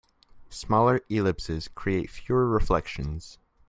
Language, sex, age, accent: English, male, 19-29, United States English